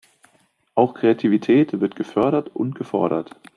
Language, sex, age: German, male, 19-29